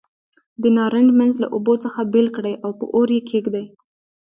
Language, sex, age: Pashto, female, 19-29